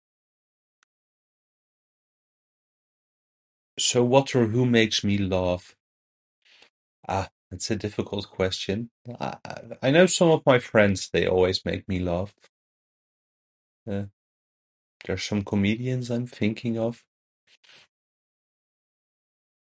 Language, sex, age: English, male, 30-39